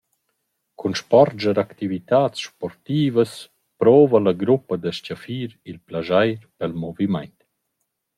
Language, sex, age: Romansh, male, 40-49